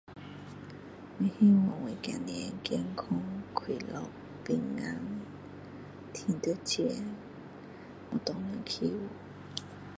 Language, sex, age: Min Dong Chinese, female, 40-49